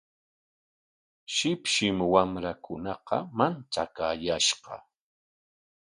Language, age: Corongo Ancash Quechua, 50-59